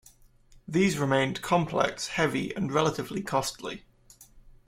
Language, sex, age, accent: English, male, 19-29, England English